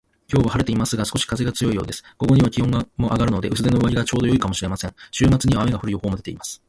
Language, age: Japanese, 40-49